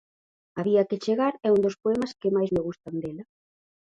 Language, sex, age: Galician, female, 19-29